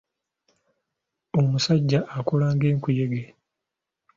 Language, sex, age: Ganda, male, 19-29